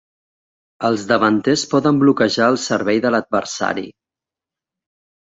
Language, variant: Catalan, Central